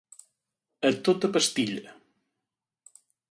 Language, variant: Catalan, Central